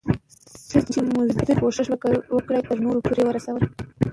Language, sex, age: Pashto, female, 19-29